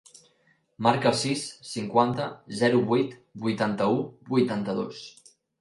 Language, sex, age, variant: Catalan, male, 19-29, Central